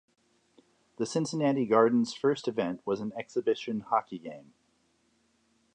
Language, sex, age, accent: English, male, 40-49, United States English